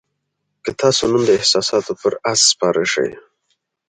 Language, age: Pashto, 19-29